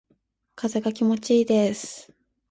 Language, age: Japanese, 19-29